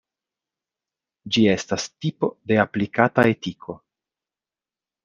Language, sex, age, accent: Esperanto, male, 30-39, Internacia